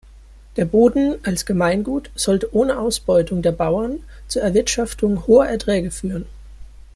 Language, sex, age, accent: German, male, 19-29, Deutschland Deutsch